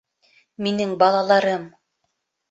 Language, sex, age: Bashkir, female, 30-39